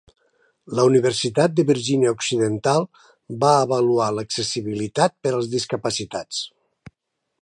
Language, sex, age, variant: Catalan, male, 60-69, Nord-Occidental